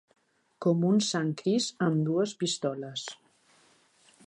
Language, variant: Catalan, Central